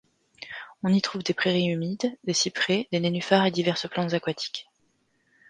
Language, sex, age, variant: French, female, 40-49, Français de métropole